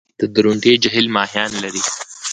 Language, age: Pashto, 19-29